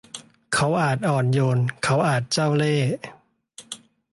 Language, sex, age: Thai, male, 40-49